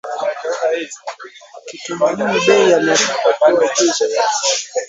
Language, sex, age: Swahili, male, 19-29